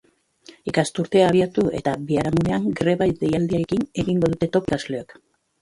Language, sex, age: Basque, female, 50-59